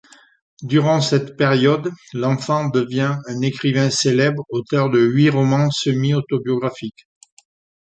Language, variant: French, Français de métropole